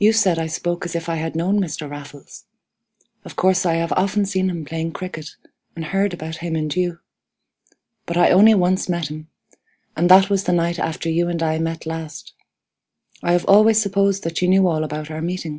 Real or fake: real